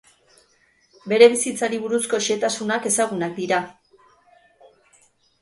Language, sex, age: Basque, female, 50-59